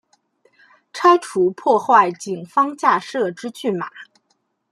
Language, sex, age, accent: Chinese, female, 19-29, 出生地：河北省